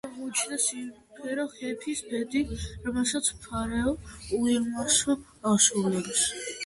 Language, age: Georgian, 19-29